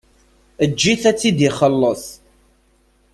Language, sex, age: Kabyle, male, 30-39